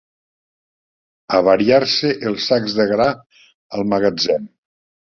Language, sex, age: Catalan, male, 60-69